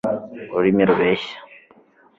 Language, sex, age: Kinyarwanda, male, 19-29